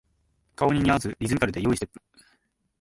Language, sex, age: Japanese, male, under 19